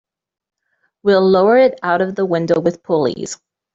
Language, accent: English, United States English